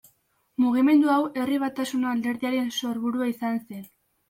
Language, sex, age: Basque, female, under 19